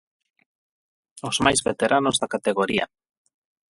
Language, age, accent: Galician, 30-39, Atlántico (seseo e gheada); Normativo (estándar); Neofalante